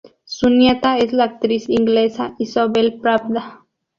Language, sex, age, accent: Spanish, female, under 19, México